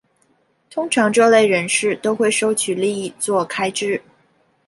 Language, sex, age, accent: Chinese, female, 19-29, 出生地：黑龙江省